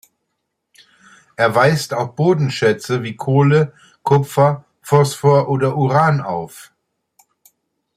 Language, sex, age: German, male, 60-69